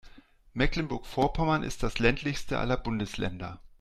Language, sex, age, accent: German, male, 40-49, Deutschland Deutsch